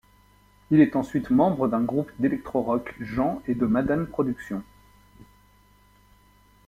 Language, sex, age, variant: French, male, 40-49, Français de métropole